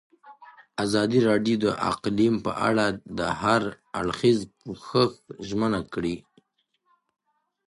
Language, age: Pashto, 19-29